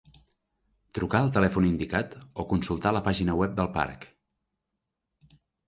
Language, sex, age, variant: Catalan, male, 30-39, Central